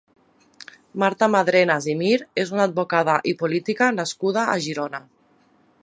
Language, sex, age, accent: Catalan, female, 30-39, valencià